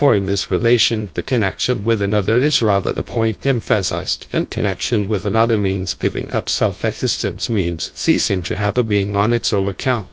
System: TTS, GlowTTS